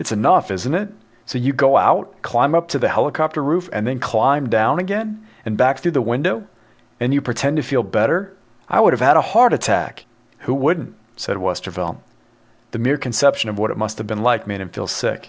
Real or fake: real